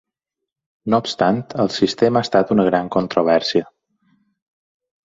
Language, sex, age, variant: Catalan, male, 40-49, Balear